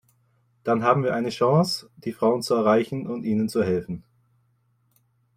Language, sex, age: German, male, 19-29